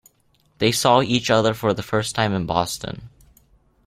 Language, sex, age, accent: English, male, under 19, United States English